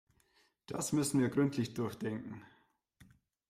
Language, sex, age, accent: German, male, 30-39, Deutschland Deutsch